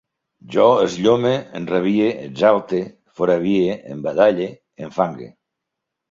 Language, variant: Catalan, Central